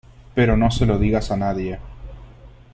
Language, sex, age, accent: Spanish, male, 19-29, Rioplatense: Argentina, Uruguay, este de Bolivia, Paraguay